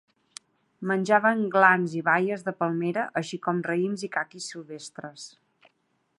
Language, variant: Catalan, Central